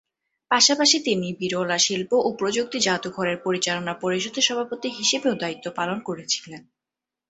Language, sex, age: Bengali, female, under 19